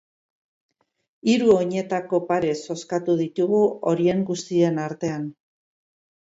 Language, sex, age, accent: Basque, female, 60-69, Mendebalekoa (Araba, Bizkaia, Gipuzkoako mendebaleko herri batzuk)